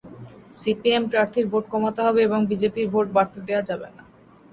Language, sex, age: Bengali, female, 30-39